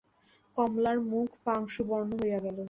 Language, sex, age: Bengali, female, 19-29